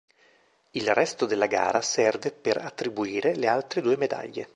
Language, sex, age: Italian, male, 50-59